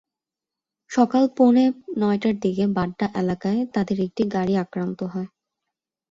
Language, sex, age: Bengali, female, 19-29